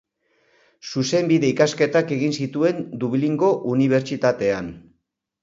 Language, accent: Basque, Mendebalekoa (Araba, Bizkaia, Gipuzkoako mendebaleko herri batzuk)